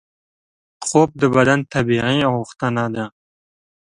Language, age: Pashto, 19-29